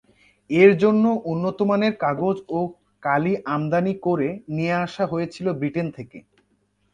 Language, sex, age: Bengali, male, under 19